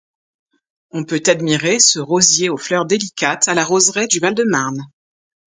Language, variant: French, Français de métropole